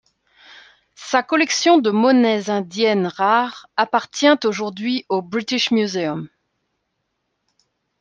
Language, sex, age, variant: French, female, 30-39, Français de métropole